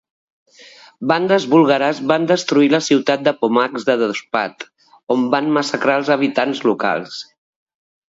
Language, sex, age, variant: Catalan, female, 50-59, Septentrional